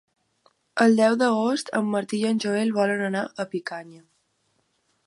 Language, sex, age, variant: Catalan, female, under 19, Balear